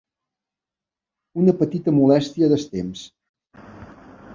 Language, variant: Catalan, Balear